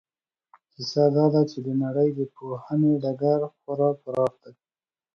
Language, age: Pashto, 30-39